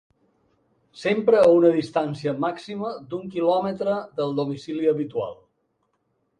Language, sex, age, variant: Catalan, male, 70-79, Balear